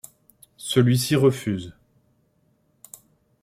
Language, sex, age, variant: French, male, 30-39, Français de métropole